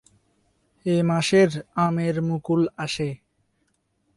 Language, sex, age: Bengali, male, 19-29